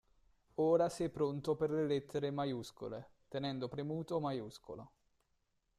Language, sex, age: Italian, male, 19-29